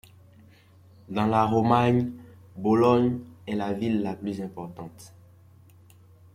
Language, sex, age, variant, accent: French, male, 19-29, Français d'Afrique subsaharienne et des îles africaines, Français de Côte d’Ivoire